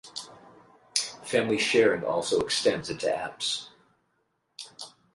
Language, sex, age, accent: English, male, 50-59, United States English